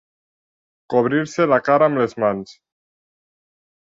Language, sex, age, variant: Catalan, male, under 19, Nord-Occidental